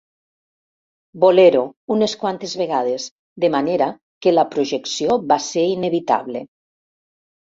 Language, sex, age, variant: Catalan, female, 60-69, Septentrional